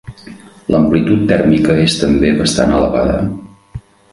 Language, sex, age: Catalan, male, 50-59